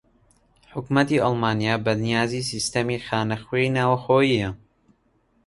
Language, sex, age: Central Kurdish, male, 19-29